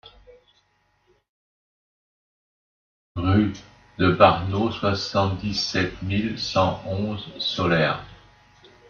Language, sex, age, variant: French, male, 60-69, Français de métropole